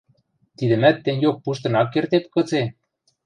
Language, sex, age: Western Mari, male, 19-29